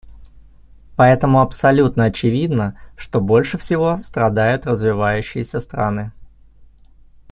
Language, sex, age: Russian, male, 30-39